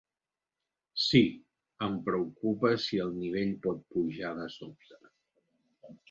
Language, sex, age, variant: Catalan, male, 50-59, Central